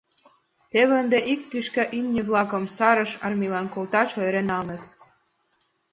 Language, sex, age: Mari, female, 19-29